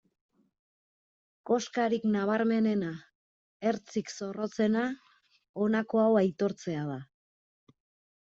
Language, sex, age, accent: Basque, female, 30-39, Erdialdekoa edo Nafarra (Gipuzkoa, Nafarroa)